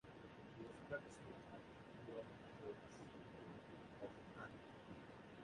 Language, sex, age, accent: English, male, 30-39, England English